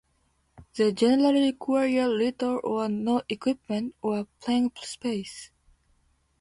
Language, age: English, 19-29